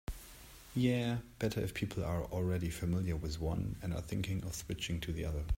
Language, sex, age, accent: English, male, 40-49, United States English